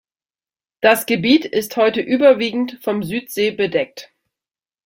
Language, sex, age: German, female, 30-39